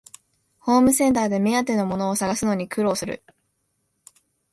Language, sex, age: Japanese, female, 19-29